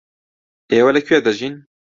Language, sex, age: Central Kurdish, male, 19-29